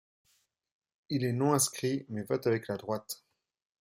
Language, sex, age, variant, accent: French, male, 30-39, Français d'Europe, Français de Suisse